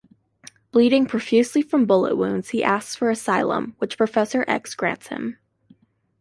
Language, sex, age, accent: English, female, 19-29, United States English